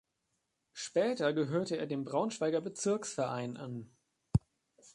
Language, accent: German, Deutschland Deutsch